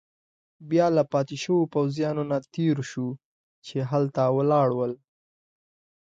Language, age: Pashto, 19-29